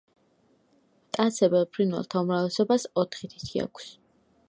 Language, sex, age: Georgian, female, 19-29